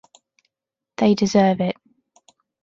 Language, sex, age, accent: English, female, 30-39, England English